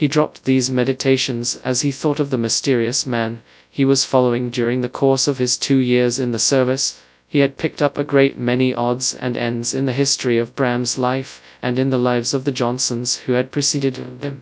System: TTS, FastPitch